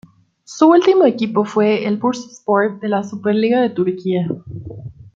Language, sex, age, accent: Spanish, female, 19-29, México